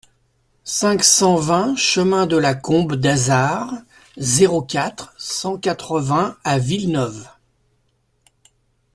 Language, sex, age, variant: French, male, 60-69, Français de métropole